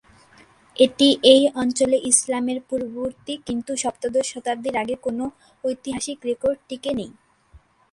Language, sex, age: Bengali, female, under 19